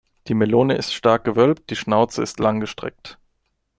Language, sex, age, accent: German, male, 19-29, Deutschland Deutsch